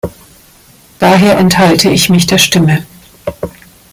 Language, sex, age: German, female, 50-59